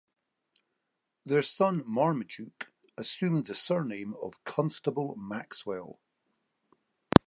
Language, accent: English, Scottish English